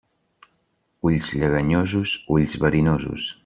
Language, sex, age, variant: Catalan, male, 30-39, Central